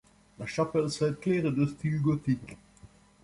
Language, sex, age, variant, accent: French, male, 70-79, Français d'Europe, Français de Belgique